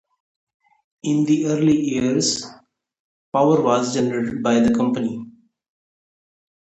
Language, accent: English, India and South Asia (India, Pakistan, Sri Lanka)